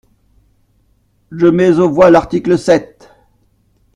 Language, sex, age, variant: French, male, 40-49, Français de métropole